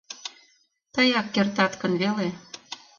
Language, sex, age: Mari, female, 40-49